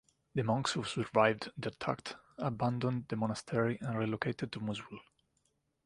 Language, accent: English, United States English